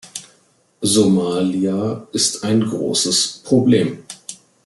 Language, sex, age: German, male, 40-49